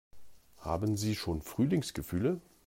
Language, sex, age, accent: German, male, 50-59, Deutschland Deutsch